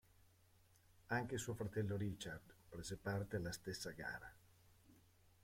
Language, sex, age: Italian, male, 50-59